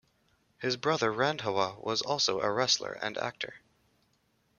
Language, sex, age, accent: English, male, 30-39, Canadian English